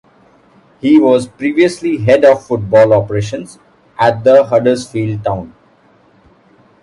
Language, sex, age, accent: English, male, 30-39, India and South Asia (India, Pakistan, Sri Lanka)